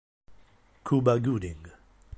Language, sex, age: Italian, male, 50-59